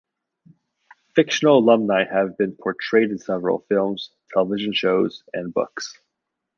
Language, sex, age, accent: English, male, 40-49, Canadian English